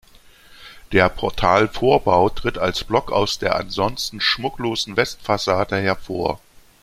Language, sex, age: German, male, 50-59